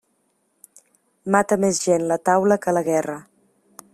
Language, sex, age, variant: Catalan, female, 40-49, Central